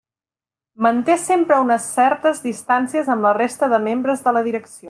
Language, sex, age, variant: Catalan, female, 30-39, Central